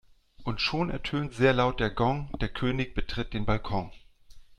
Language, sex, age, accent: German, male, 40-49, Deutschland Deutsch